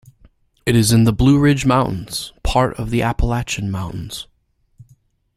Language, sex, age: English, male, 40-49